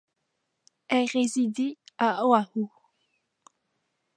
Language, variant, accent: French, Français d'Amérique du Nord, Français du Canada